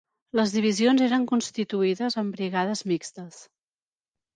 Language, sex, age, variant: Catalan, female, 40-49, Central